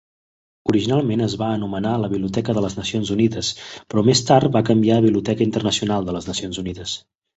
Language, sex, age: Catalan, male, 30-39